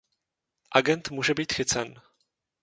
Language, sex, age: Czech, male, 19-29